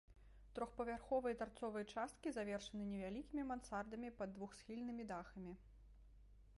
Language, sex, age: Belarusian, female, 30-39